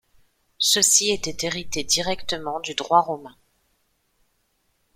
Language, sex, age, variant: French, female, 40-49, Français de métropole